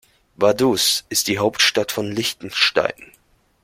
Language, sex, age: German, male, 19-29